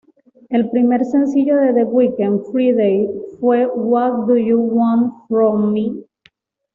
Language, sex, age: Spanish, female, 30-39